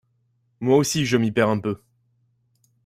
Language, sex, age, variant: French, male, 19-29, Français de métropole